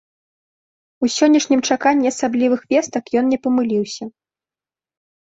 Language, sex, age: Belarusian, female, 19-29